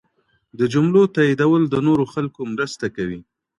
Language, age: Pashto, 30-39